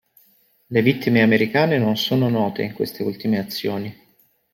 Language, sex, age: Italian, male, 30-39